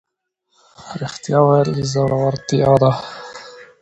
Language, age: Pashto, 19-29